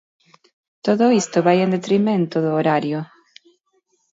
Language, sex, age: Galician, female, 30-39